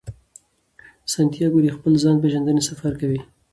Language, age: Pashto, 19-29